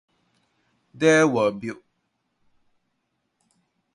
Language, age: English, 19-29